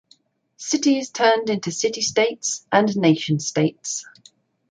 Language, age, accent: English, 30-39, England English